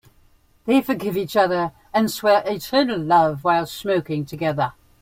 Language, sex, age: English, female, 60-69